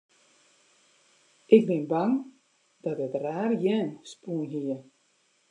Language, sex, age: Western Frisian, female, 60-69